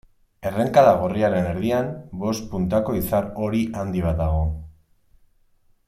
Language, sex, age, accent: Basque, male, 30-39, Mendebalekoa (Araba, Bizkaia, Gipuzkoako mendebaleko herri batzuk)